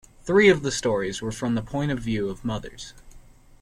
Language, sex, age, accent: English, male, 19-29, United States English